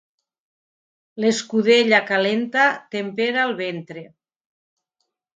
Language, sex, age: Catalan, female, 50-59